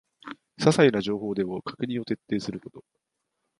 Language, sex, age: Japanese, male, 19-29